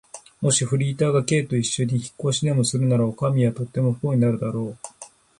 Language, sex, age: Japanese, male, 50-59